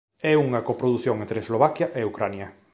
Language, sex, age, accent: Galician, male, 30-39, Normativo (estándar)